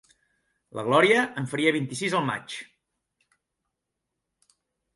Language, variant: Catalan, Nord-Occidental